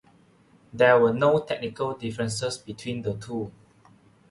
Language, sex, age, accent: English, male, 19-29, Malaysian English